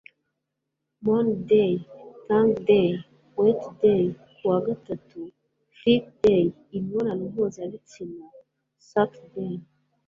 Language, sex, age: Kinyarwanda, female, 19-29